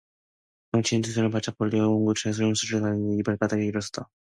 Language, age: Korean, 19-29